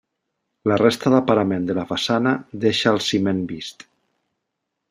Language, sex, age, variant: Catalan, male, 40-49, Central